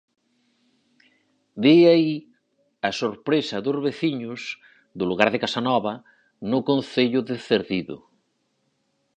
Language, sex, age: Galician, male, 40-49